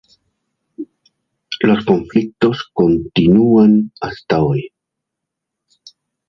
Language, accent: Spanish, España: Centro-Sur peninsular (Madrid, Toledo, Castilla-La Mancha)